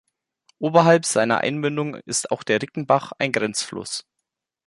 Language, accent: German, Deutschland Deutsch